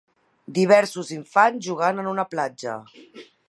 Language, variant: Catalan, Central